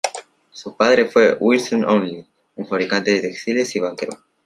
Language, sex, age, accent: Spanish, male, under 19, Andino-Pacífico: Colombia, Perú, Ecuador, oeste de Bolivia y Venezuela andina